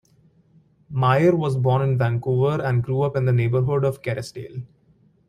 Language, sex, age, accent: English, male, 19-29, India and South Asia (India, Pakistan, Sri Lanka)